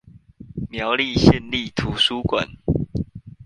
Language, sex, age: Chinese, male, 19-29